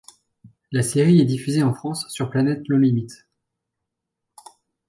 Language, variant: French, Français de métropole